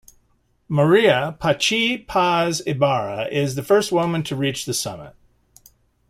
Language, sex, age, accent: English, male, 50-59, United States English